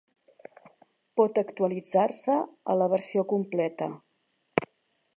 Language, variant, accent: Catalan, Central, central